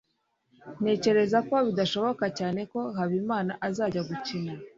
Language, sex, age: Kinyarwanda, female, 30-39